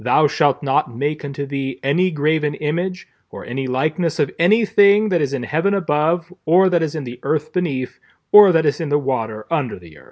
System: none